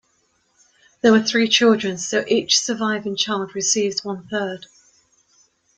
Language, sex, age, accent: English, female, 60-69, England English